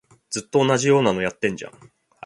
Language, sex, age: Japanese, male, 30-39